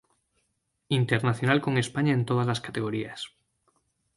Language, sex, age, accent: Spanish, male, 30-39, España: Norte peninsular (Asturias, Castilla y León, Cantabria, País Vasco, Navarra, Aragón, La Rioja, Guadalajara, Cuenca)